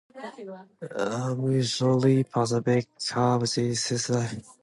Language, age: English, 19-29